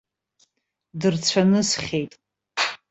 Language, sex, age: Abkhazian, female, 40-49